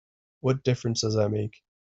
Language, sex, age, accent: English, male, 19-29, United States English